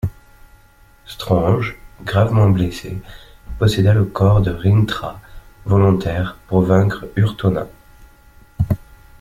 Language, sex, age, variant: French, male, 30-39, Français de métropole